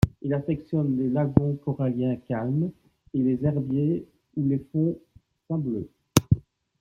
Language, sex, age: French, male, 50-59